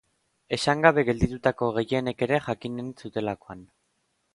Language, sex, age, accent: Basque, male, 19-29, Erdialdekoa edo Nafarra (Gipuzkoa, Nafarroa)